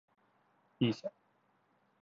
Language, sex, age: Japanese, male, under 19